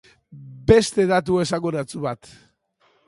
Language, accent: Basque, Mendebalekoa (Araba, Bizkaia, Gipuzkoako mendebaleko herri batzuk)